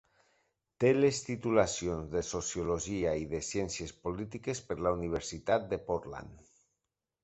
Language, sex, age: Catalan, male, 40-49